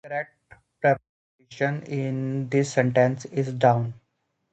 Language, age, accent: English, 19-29, England English